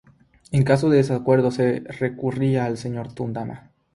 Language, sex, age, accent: Spanish, male, under 19, Andino-Pacífico: Colombia, Perú, Ecuador, oeste de Bolivia y Venezuela andina; Rioplatense: Argentina, Uruguay, este de Bolivia, Paraguay